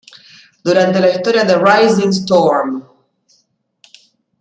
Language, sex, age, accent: Spanish, female, 50-59, Rioplatense: Argentina, Uruguay, este de Bolivia, Paraguay